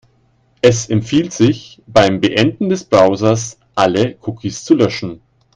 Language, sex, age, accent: German, male, 50-59, Deutschland Deutsch